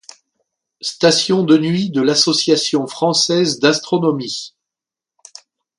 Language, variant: French, Français de métropole